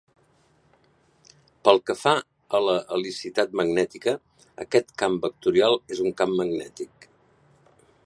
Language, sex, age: Catalan, male, 60-69